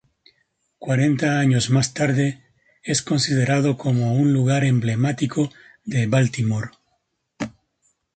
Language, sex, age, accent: Spanish, male, 30-39, España: Centro-Sur peninsular (Madrid, Toledo, Castilla-La Mancha)